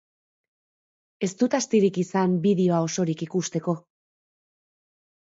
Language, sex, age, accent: Basque, female, 40-49, Erdialdekoa edo Nafarra (Gipuzkoa, Nafarroa)